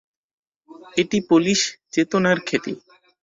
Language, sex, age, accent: Bengali, male, 19-29, Native